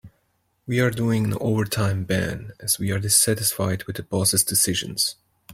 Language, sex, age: English, male, 19-29